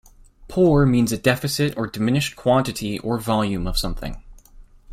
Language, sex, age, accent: English, male, 19-29, United States English